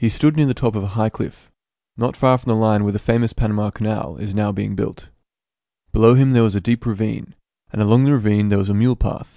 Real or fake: real